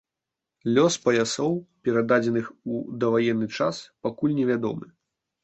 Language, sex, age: Belarusian, male, 19-29